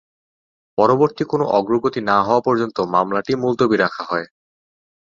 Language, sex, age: Bengali, male, 19-29